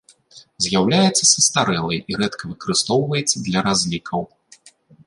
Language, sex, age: Belarusian, male, 30-39